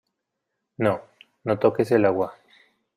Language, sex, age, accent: Spanish, male, 19-29, Andino-Pacífico: Colombia, Perú, Ecuador, oeste de Bolivia y Venezuela andina